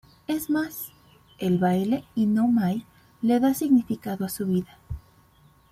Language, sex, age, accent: Spanish, female, 30-39, México